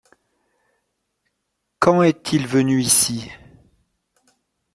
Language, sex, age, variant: French, male, 40-49, Français de métropole